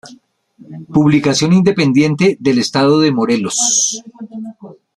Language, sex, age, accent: Spanish, male, 60-69, Caribe: Cuba, Venezuela, Puerto Rico, República Dominicana, Panamá, Colombia caribeña, México caribeño, Costa del golfo de México